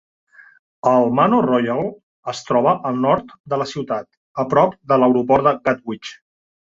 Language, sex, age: Catalan, male, 50-59